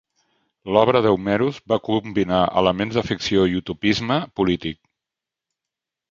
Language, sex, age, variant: Catalan, male, 60-69, Central